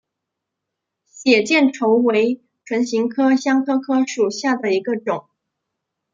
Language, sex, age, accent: Chinese, female, 19-29, 出生地：广东省